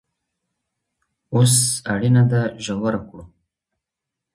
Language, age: Pashto, 30-39